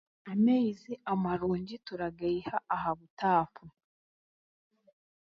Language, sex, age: Chiga, female, 19-29